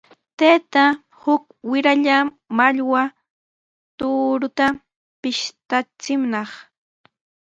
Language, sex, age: Sihuas Ancash Quechua, female, 19-29